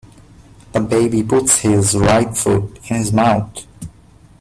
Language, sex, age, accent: English, male, 19-29, India and South Asia (India, Pakistan, Sri Lanka)